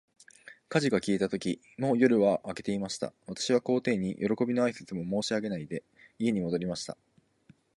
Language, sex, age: Japanese, male, 19-29